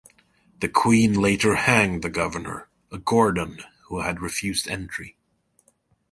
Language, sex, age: English, male, 40-49